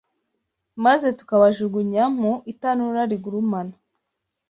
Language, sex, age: Kinyarwanda, female, 19-29